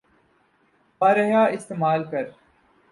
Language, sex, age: Urdu, male, 19-29